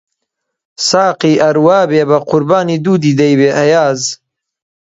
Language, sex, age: Central Kurdish, male, 19-29